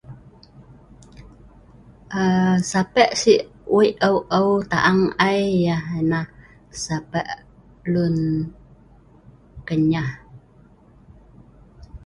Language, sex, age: Sa'ban, female, 50-59